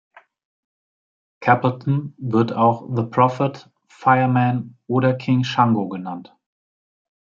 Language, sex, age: German, male, 40-49